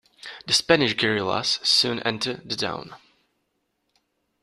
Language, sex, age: English, male, 19-29